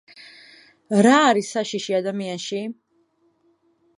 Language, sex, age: Georgian, female, 19-29